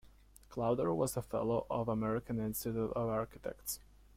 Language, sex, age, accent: English, male, under 19, United States English